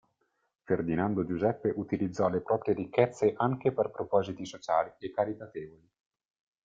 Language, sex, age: Italian, male, 19-29